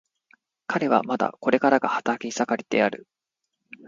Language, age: Japanese, 30-39